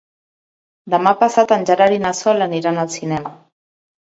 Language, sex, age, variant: Catalan, female, 40-49, Central